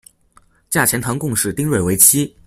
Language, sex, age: Chinese, male, under 19